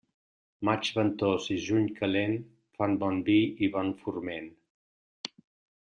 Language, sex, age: Catalan, male, 60-69